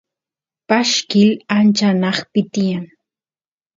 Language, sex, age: Santiago del Estero Quichua, female, 30-39